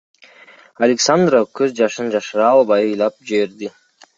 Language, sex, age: Kyrgyz, male, under 19